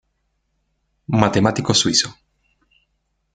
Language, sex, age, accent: Spanish, male, 30-39, Chileno: Chile, Cuyo